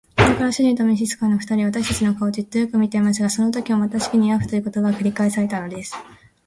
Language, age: Japanese, 19-29